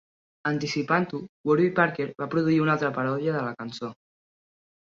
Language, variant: Catalan, Central